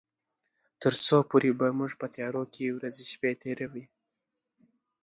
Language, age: Pashto, under 19